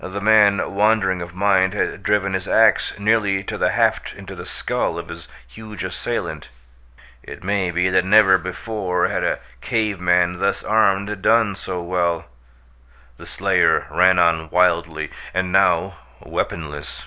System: none